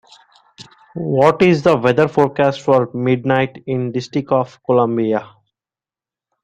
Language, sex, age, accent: English, male, 19-29, India and South Asia (India, Pakistan, Sri Lanka)